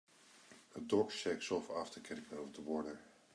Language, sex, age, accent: English, male, 40-49, Australian English